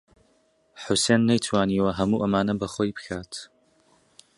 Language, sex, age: Central Kurdish, male, 19-29